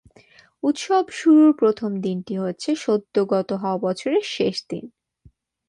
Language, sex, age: Bengali, female, 19-29